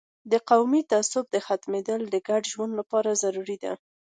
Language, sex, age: Pashto, female, 19-29